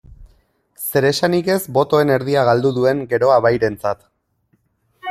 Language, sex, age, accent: Basque, male, 30-39, Erdialdekoa edo Nafarra (Gipuzkoa, Nafarroa)